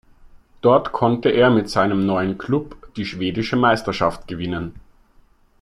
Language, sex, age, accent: German, male, 30-39, Österreichisches Deutsch